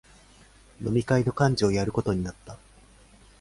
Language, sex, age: Japanese, male, 19-29